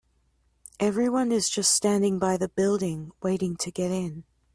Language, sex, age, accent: English, female, 30-39, Australian English